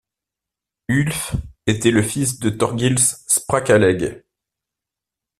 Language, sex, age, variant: French, male, 30-39, Français de métropole